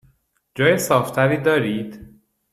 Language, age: Persian, 30-39